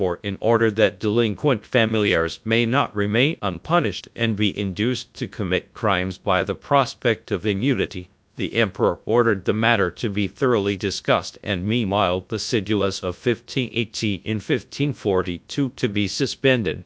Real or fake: fake